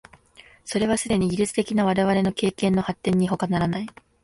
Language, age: Japanese, 19-29